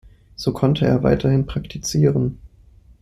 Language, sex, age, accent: German, male, 19-29, Deutschland Deutsch